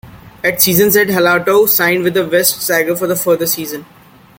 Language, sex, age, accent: English, male, 19-29, India and South Asia (India, Pakistan, Sri Lanka)